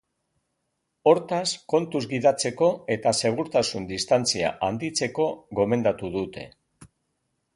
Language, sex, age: Basque, male, 60-69